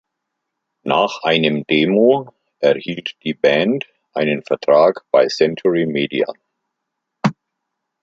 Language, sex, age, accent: German, male, 50-59, Deutschland Deutsch